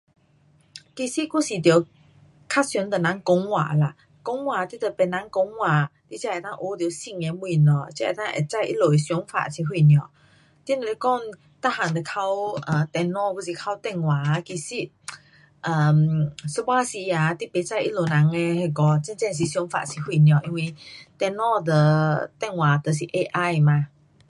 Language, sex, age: Pu-Xian Chinese, female, 40-49